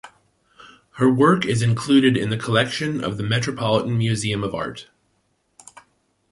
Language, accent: English, United States English